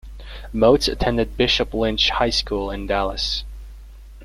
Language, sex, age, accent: English, male, under 19, Canadian English